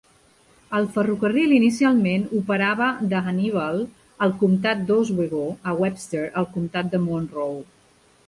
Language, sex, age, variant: Catalan, female, 40-49, Central